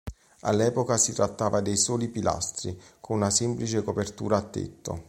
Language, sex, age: Italian, male, 30-39